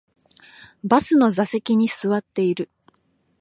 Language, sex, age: Japanese, female, 19-29